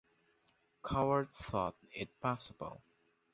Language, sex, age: English, male, under 19